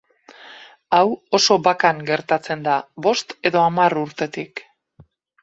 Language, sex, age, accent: Basque, female, 40-49, Mendebalekoa (Araba, Bizkaia, Gipuzkoako mendebaleko herri batzuk)